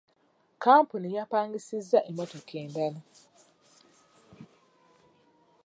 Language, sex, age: Ganda, female, 19-29